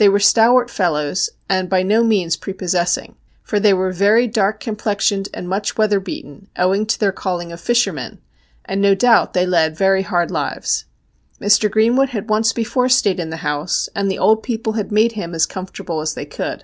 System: none